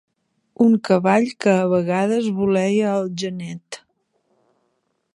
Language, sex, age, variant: Catalan, female, 50-59, Central